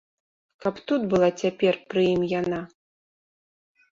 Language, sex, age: Belarusian, female, 40-49